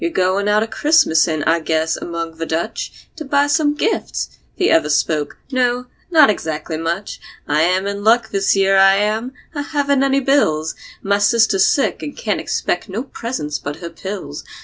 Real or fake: real